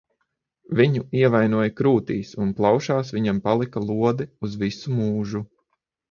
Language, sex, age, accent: Latvian, male, 30-39, Dzimtā valoda